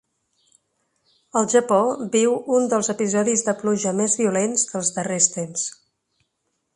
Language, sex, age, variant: Catalan, female, 40-49, Central